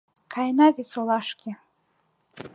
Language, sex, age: Mari, female, 19-29